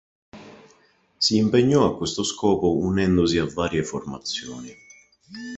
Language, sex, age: Italian, male, 19-29